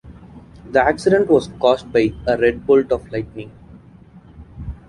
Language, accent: English, India and South Asia (India, Pakistan, Sri Lanka)